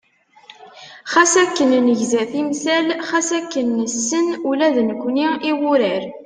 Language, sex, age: Kabyle, female, 19-29